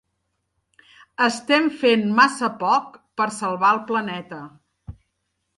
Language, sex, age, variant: Catalan, female, 40-49, Septentrional